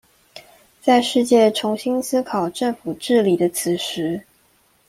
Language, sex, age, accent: Chinese, female, 19-29, 出生地：宜蘭縣